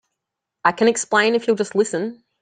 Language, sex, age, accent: English, female, 30-39, Australian English